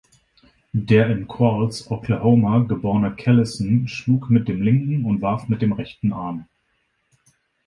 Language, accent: German, Deutschland Deutsch